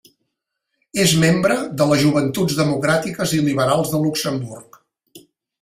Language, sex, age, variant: Catalan, male, 60-69, Central